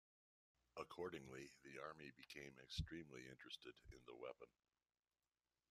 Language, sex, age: English, male, 60-69